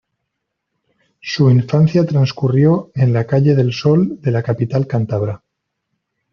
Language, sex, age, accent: Spanish, male, 30-39, España: Norte peninsular (Asturias, Castilla y León, Cantabria, País Vasco, Navarra, Aragón, La Rioja, Guadalajara, Cuenca)